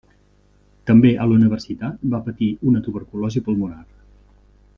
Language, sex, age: Catalan, male, 40-49